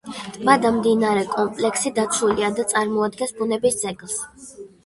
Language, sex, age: Georgian, female, under 19